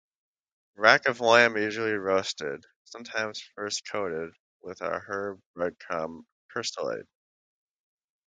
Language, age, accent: English, 19-29, United States English